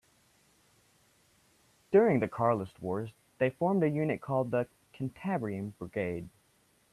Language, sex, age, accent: English, male, 19-29, Irish English